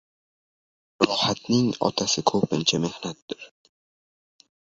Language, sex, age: Uzbek, male, under 19